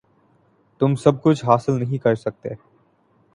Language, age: Urdu, 19-29